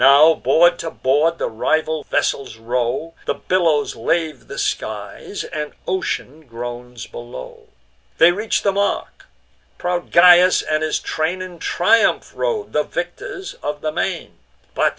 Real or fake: real